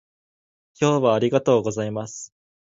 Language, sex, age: Japanese, male, 19-29